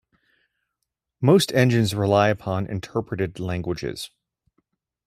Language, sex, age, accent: English, male, 40-49, United States English